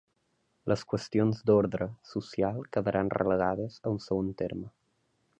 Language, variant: Catalan, Central